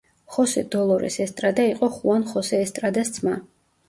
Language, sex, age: Georgian, female, 30-39